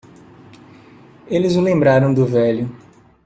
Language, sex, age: Portuguese, male, 30-39